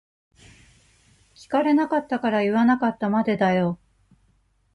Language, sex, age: Japanese, female, 40-49